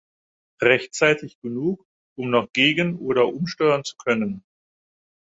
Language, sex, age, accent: German, male, 50-59, Deutschland Deutsch